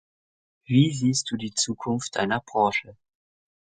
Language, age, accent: German, under 19, Deutschland Deutsch